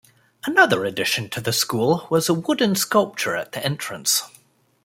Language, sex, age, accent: English, male, 30-39, United States English